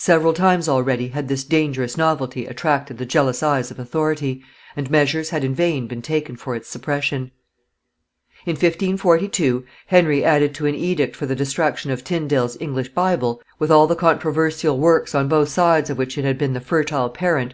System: none